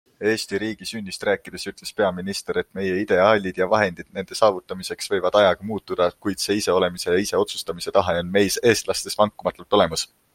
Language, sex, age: Estonian, male, 19-29